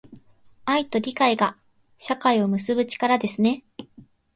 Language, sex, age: Japanese, female, 19-29